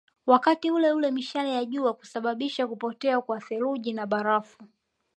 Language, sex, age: Swahili, male, 19-29